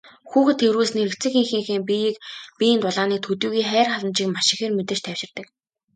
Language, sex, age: Mongolian, female, 19-29